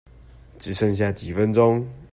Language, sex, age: Chinese, male, 19-29